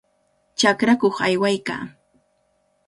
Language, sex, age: Cajatambo North Lima Quechua, female, 19-29